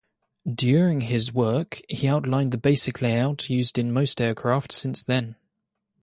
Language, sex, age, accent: English, male, 19-29, England English